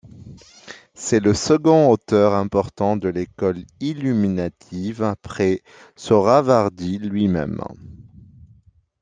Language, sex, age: French, male, 30-39